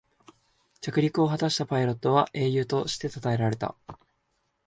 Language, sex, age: Japanese, male, 19-29